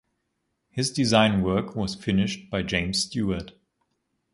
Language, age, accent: English, 19-29, United States English